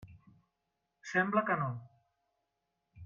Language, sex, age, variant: Catalan, male, 50-59, Central